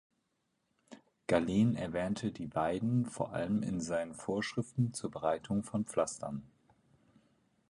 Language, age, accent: German, 19-29, Deutschland Deutsch